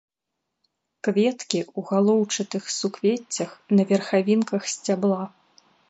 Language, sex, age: Belarusian, female, 30-39